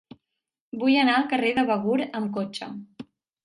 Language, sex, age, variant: Catalan, female, 19-29, Central